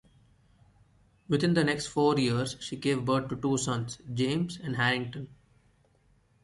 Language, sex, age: English, male, 19-29